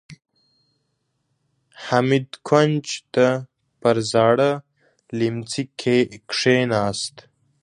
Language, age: Pashto, 19-29